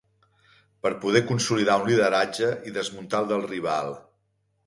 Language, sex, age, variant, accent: Catalan, male, 50-59, Central, central